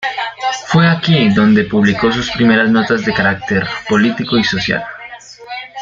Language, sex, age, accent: Spanish, male, under 19, Andino-Pacífico: Colombia, Perú, Ecuador, oeste de Bolivia y Venezuela andina